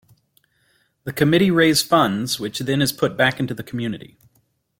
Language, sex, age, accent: English, male, 40-49, United States English